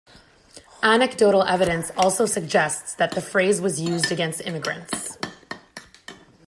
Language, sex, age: English, male, 30-39